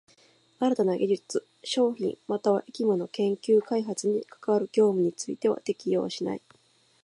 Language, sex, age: Japanese, female, 19-29